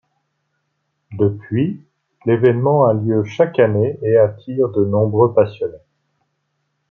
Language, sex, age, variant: French, male, 40-49, Français de métropole